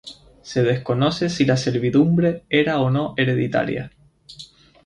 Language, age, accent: Spanish, 19-29, España: Islas Canarias